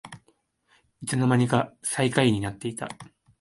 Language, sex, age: Japanese, male, 19-29